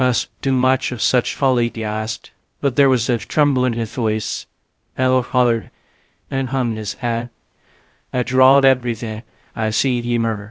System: TTS, VITS